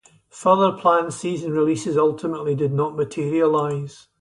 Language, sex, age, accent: English, male, 70-79, Scottish English